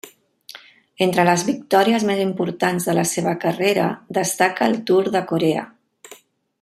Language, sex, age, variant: Catalan, female, 40-49, Central